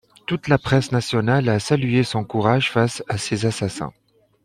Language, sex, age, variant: French, male, 30-39, Français de métropole